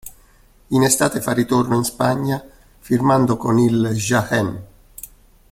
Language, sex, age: Italian, male, 60-69